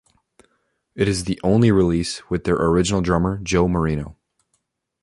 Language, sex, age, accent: English, male, 19-29, United States English